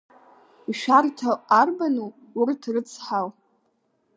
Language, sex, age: Abkhazian, female, under 19